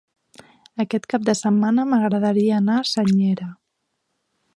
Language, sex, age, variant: Catalan, female, 19-29, Central